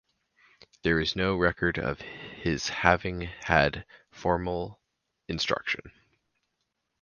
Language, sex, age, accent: English, male, 19-29, United States English